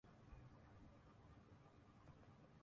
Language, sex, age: Urdu, male, 19-29